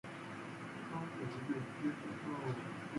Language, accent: English, United States English